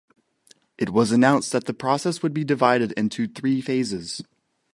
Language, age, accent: English, 19-29, United States English